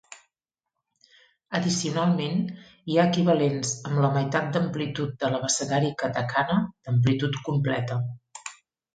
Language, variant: Catalan, Central